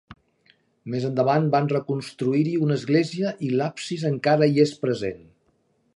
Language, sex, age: Catalan, male, 50-59